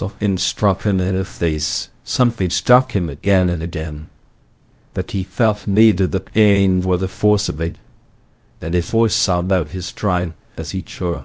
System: TTS, VITS